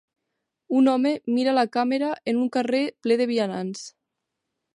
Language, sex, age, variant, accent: Catalan, female, 19-29, Central, central; nord-occidental; septentrional